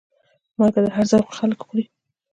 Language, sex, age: Pashto, female, 19-29